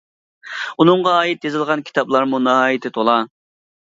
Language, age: Uyghur, 19-29